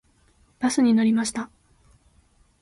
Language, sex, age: Japanese, female, 19-29